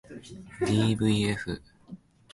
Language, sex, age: Japanese, male, 19-29